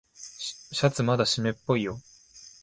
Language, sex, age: Japanese, male, 19-29